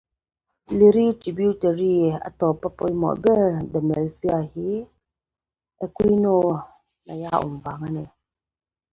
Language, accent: English, England English